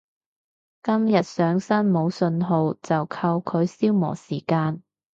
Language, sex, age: Cantonese, female, 30-39